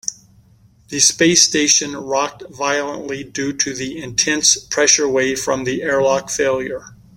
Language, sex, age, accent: English, male, 50-59, United States English